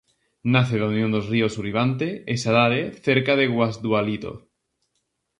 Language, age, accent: Galician, 19-29, Atlántico (seseo e gheada)